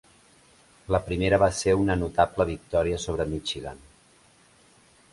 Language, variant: Catalan, Central